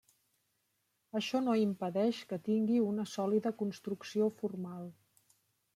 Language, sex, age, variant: Catalan, female, 50-59, Central